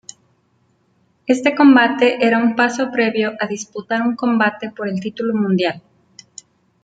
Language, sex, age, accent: Spanish, female, 40-49, México